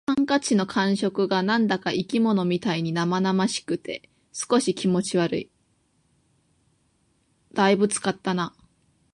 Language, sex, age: Japanese, male, 19-29